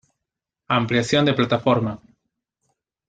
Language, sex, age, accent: Spanish, male, 19-29, Andino-Pacífico: Colombia, Perú, Ecuador, oeste de Bolivia y Venezuela andina